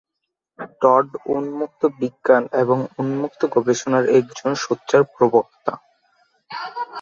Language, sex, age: Bengali, male, under 19